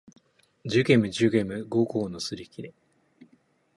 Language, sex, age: Japanese, male, 19-29